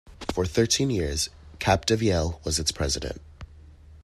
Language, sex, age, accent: English, male, 19-29, United States English